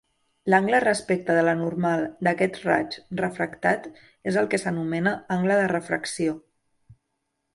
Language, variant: Catalan, Central